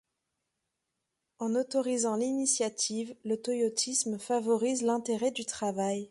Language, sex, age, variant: French, female, 30-39, Français de métropole